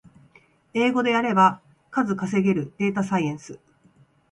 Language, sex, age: Japanese, female, 19-29